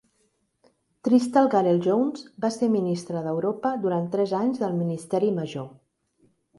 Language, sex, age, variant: Catalan, female, 40-49, Central